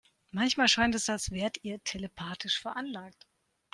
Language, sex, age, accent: German, female, 50-59, Deutschland Deutsch